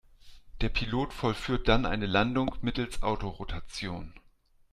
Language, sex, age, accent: German, male, 40-49, Deutschland Deutsch